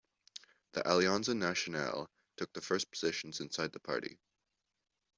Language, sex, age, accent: English, male, under 19, Canadian English